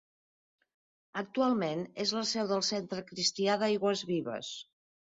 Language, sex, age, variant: Catalan, female, 60-69, Central